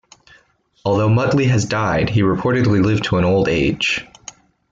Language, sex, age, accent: English, male, 19-29, United States English